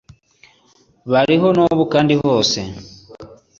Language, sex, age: Kinyarwanda, male, 30-39